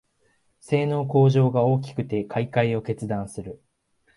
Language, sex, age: Japanese, male, 19-29